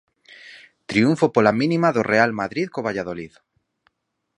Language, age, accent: Galician, 30-39, Normativo (estándar)